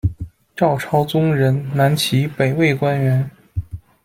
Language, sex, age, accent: Chinese, male, 30-39, 出生地：北京市